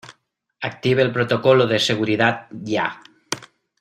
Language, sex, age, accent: Spanish, male, 30-39, España: Norte peninsular (Asturias, Castilla y León, Cantabria, País Vasco, Navarra, Aragón, La Rioja, Guadalajara, Cuenca)